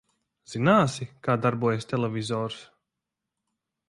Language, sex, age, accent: Latvian, male, 30-39, bez akcenta